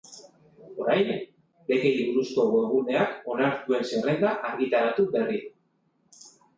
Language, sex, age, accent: Basque, male, 40-49, Mendebalekoa (Araba, Bizkaia, Gipuzkoako mendebaleko herri batzuk)